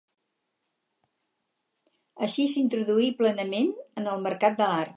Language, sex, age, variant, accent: Catalan, female, 60-69, Central, Català central